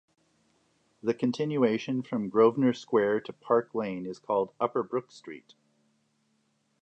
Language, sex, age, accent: English, male, 40-49, United States English